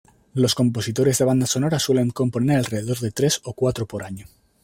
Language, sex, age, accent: Spanish, male, 19-29, España: Centro-Sur peninsular (Madrid, Toledo, Castilla-La Mancha)